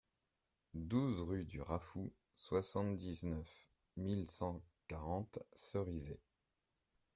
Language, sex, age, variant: French, male, 30-39, Français de métropole